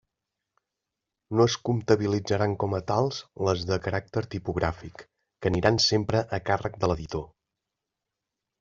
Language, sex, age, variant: Catalan, male, 30-39, Central